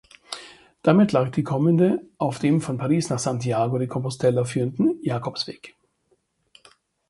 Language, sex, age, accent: German, male, 50-59, Deutschland Deutsch